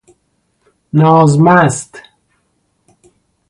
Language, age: Persian, 30-39